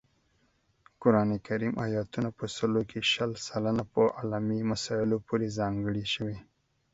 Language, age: Pashto, 30-39